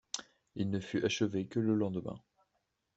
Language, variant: French, Français de métropole